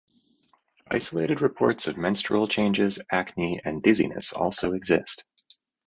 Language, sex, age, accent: English, male, 30-39, United States English